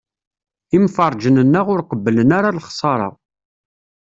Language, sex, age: Kabyle, male, 30-39